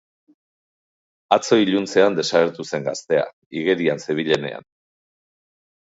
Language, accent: Basque, Erdialdekoa edo Nafarra (Gipuzkoa, Nafarroa)